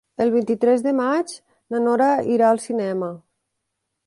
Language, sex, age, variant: Catalan, female, 30-39, Nord-Occidental